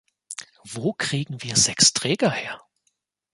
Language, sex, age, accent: German, male, 30-39, Deutschland Deutsch